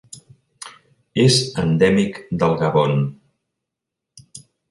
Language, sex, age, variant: Catalan, male, 50-59, Central